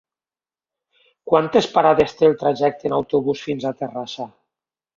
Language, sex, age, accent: Catalan, male, 40-49, valencià